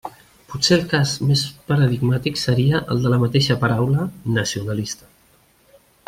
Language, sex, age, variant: Catalan, male, 50-59, Central